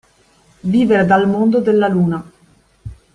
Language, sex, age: Italian, female, 30-39